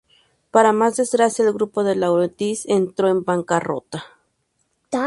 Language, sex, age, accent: Spanish, female, 19-29, México